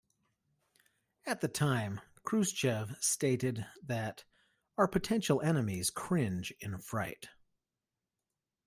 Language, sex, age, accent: English, male, 40-49, United States English